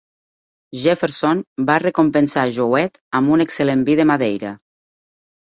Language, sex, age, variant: Catalan, female, 30-39, Nord-Occidental